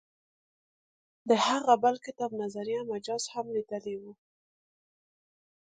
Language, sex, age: Pashto, female, 19-29